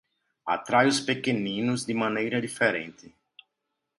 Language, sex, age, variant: Portuguese, male, 30-39, Portuguese (Brasil)